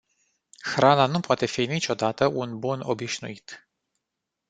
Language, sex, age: Romanian, male, 30-39